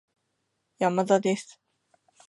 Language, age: Japanese, 19-29